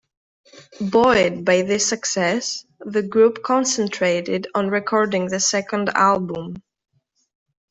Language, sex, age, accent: English, female, 19-29, United States English